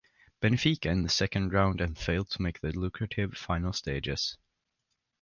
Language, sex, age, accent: English, male, under 19, England English